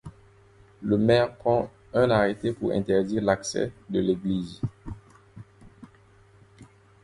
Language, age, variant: French, 19-29, Français d'Afrique subsaharienne et des îles africaines